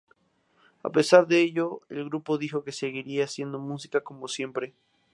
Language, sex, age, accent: Spanish, male, 19-29, México